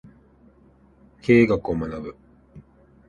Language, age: Japanese, 30-39